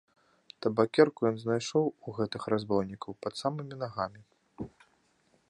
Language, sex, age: Belarusian, male, 19-29